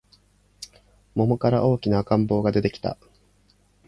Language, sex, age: Japanese, male, 40-49